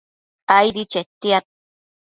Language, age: Matsés, 30-39